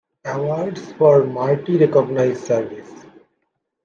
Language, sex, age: English, male, 40-49